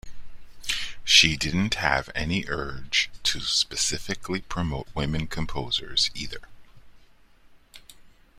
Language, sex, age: English, male, 40-49